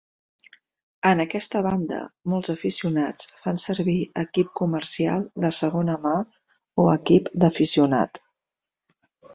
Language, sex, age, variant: Catalan, female, 40-49, Central